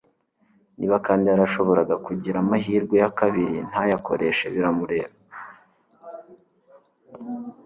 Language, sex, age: Kinyarwanda, male, 19-29